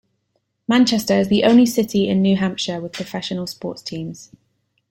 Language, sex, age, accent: English, female, 19-29, England English